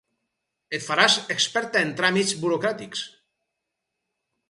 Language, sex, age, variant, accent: Catalan, male, 50-59, Valencià meridional, valencià